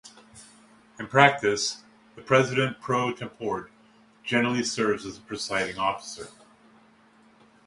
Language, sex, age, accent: English, male, 50-59, United States English